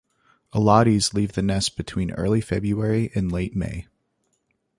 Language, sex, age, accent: English, male, 19-29, United States English